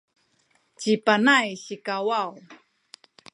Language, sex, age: Sakizaya, female, 50-59